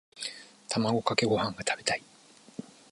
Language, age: Japanese, 50-59